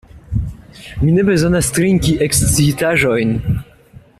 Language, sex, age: Esperanto, male, 19-29